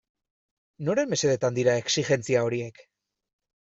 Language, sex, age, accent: Basque, male, 30-39, Erdialdekoa edo Nafarra (Gipuzkoa, Nafarroa)